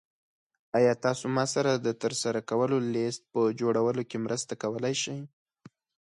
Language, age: Pashto, 19-29